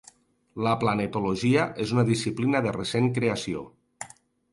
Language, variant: Catalan, Nord-Occidental